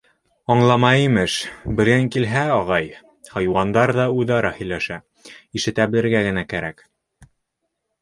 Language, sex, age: Bashkir, male, under 19